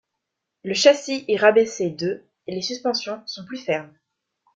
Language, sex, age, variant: French, female, under 19, Français de métropole